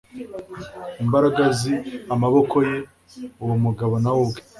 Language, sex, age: Kinyarwanda, male, 19-29